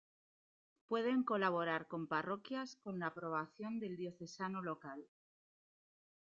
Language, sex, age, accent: Spanish, female, 30-39, España: Norte peninsular (Asturias, Castilla y León, Cantabria, País Vasco, Navarra, Aragón, La Rioja, Guadalajara, Cuenca)